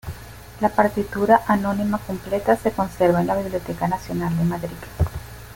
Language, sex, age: Spanish, female, 50-59